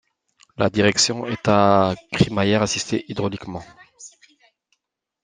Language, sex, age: French, male, 30-39